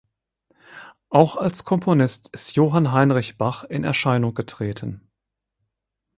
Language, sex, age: German, male, 50-59